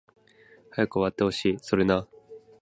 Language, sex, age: Japanese, male, 19-29